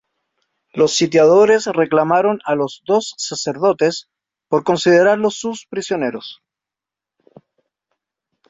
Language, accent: Spanish, Chileno: Chile, Cuyo